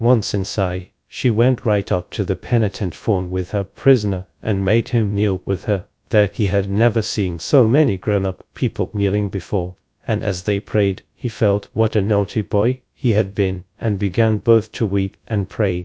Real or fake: fake